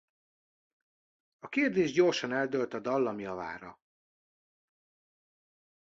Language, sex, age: Hungarian, male, 40-49